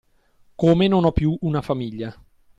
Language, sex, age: Italian, male, 19-29